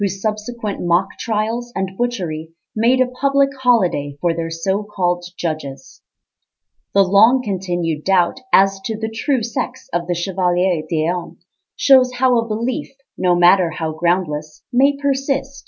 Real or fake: real